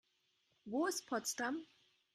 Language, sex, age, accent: German, female, 19-29, Deutschland Deutsch